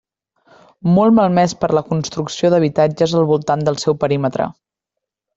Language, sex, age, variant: Catalan, female, 19-29, Central